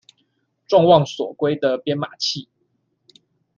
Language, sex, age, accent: Chinese, male, 19-29, 出生地：新北市